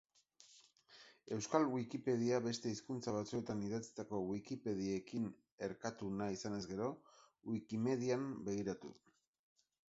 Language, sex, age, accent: Basque, male, 50-59, Erdialdekoa edo Nafarra (Gipuzkoa, Nafarroa)